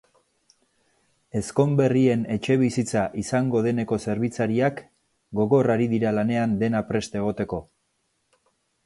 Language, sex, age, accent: Basque, male, 40-49, Erdialdekoa edo Nafarra (Gipuzkoa, Nafarroa)